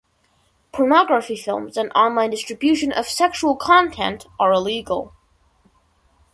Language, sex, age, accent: English, male, under 19, United States English